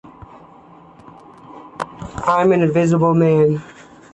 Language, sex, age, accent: English, female, 30-39, United States English